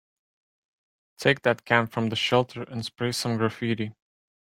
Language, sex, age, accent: English, male, 19-29, United States English